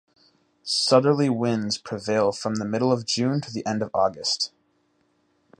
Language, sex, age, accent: English, male, under 19, United States English